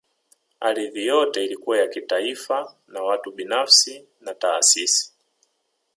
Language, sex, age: Swahili, male, 30-39